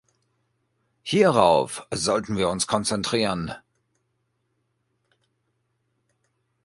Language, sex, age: German, male, 40-49